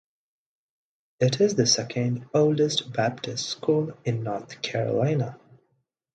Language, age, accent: English, 19-29, India and South Asia (India, Pakistan, Sri Lanka)